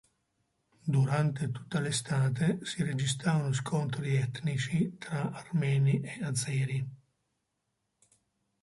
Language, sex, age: Italian, male, 70-79